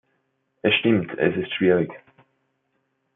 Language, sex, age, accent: German, male, 19-29, Österreichisches Deutsch